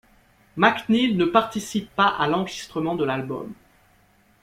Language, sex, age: French, male, 30-39